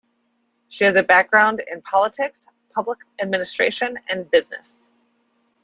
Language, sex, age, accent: English, female, 30-39, United States English